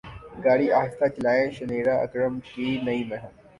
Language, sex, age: Urdu, male, 19-29